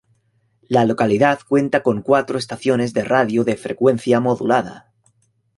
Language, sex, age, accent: Spanish, male, 30-39, España: Centro-Sur peninsular (Madrid, Toledo, Castilla-La Mancha)